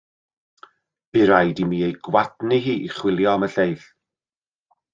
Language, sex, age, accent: Welsh, male, 40-49, Y Deyrnas Unedig Cymraeg